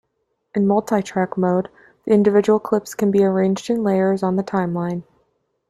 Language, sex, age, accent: English, female, 19-29, United States English